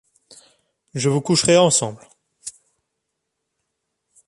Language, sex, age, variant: French, male, 19-29, Français de métropole